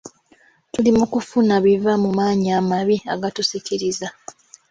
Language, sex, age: Ganda, female, 19-29